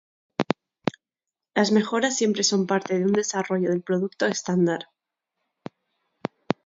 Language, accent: Spanish, España: Norte peninsular (Asturias, Castilla y León, Cantabria, País Vasco, Navarra, Aragón, La Rioja, Guadalajara, Cuenca)